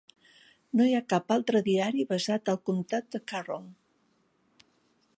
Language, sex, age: Catalan, female, 50-59